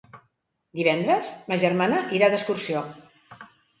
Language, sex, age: Catalan, female, 60-69